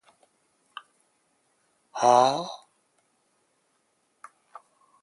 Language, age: Japanese, 50-59